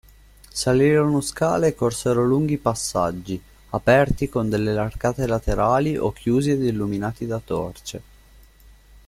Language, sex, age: Italian, male, 19-29